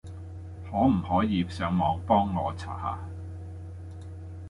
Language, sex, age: Cantonese, male, 30-39